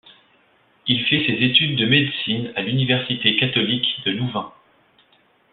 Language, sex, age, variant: French, male, 30-39, Français de métropole